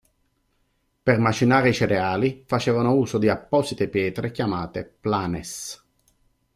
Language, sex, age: Italian, male, 50-59